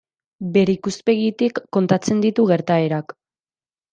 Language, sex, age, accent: Basque, female, 19-29, Mendebalekoa (Araba, Bizkaia, Gipuzkoako mendebaleko herri batzuk)